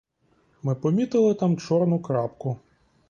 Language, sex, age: Ukrainian, male, 30-39